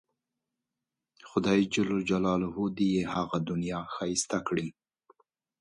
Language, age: Pashto, 50-59